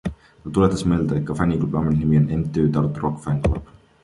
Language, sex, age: Estonian, male, 19-29